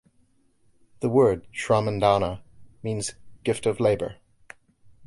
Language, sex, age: English, male, 50-59